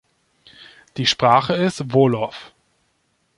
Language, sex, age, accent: German, male, 30-39, Deutschland Deutsch